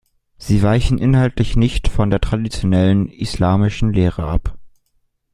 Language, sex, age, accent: German, male, 19-29, Deutschland Deutsch